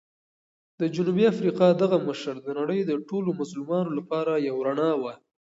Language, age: Pashto, 19-29